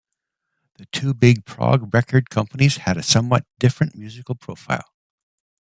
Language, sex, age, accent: English, male, 60-69, Canadian English